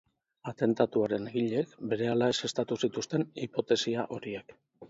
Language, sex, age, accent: Basque, male, 40-49, Mendebalekoa (Araba, Bizkaia, Gipuzkoako mendebaleko herri batzuk)